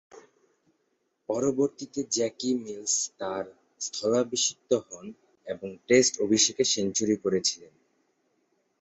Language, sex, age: Bengali, male, 19-29